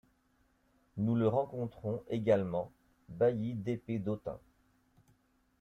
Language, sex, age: French, male, 50-59